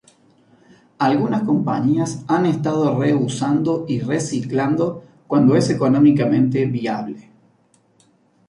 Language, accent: Spanish, Rioplatense: Argentina, Uruguay, este de Bolivia, Paraguay